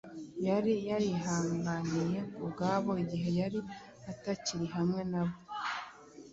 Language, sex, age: Kinyarwanda, female, 19-29